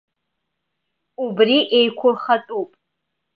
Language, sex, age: Abkhazian, female, 19-29